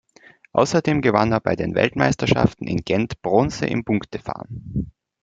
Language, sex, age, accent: German, male, 19-29, Österreichisches Deutsch